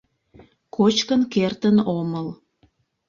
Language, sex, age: Mari, female, 40-49